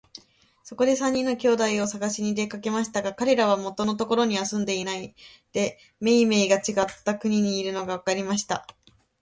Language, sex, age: Japanese, female, 19-29